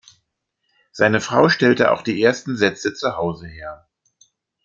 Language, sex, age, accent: German, male, 50-59, Deutschland Deutsch